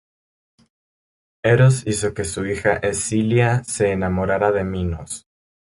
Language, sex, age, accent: Spanish, male, under 19, México